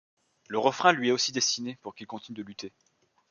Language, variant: French, Français de métropole